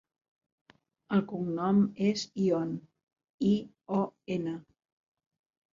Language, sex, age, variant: Catalan, female, 60-69, Central